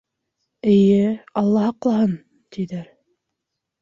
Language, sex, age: Bashkir, female, 19-29